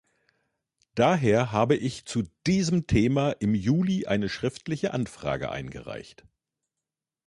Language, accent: German, Deutschland Deutsch